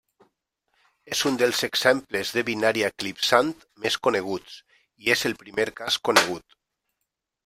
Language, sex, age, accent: Catalan, male, 40-49, valencià